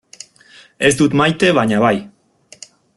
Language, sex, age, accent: Basque, male, 19-29, Erdialdekoa edo Nafarra (Gipuzkoa, Nafarroa)